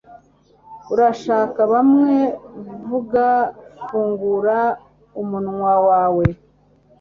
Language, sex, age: Kinyarwanda, female, 40-49